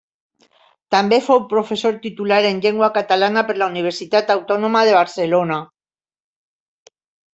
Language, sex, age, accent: Catalan, female, 60-69, valencià